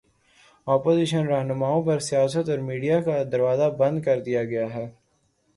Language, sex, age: Urdu, male, 19-29